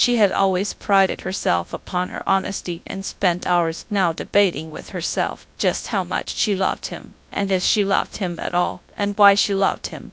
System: TTS, GradTTS